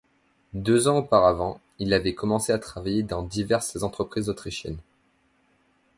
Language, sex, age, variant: French, male, 19-29, Français de métropole